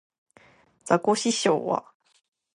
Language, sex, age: Japanese, female, under 19